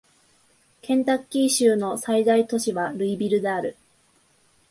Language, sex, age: Japanese, female, 19-29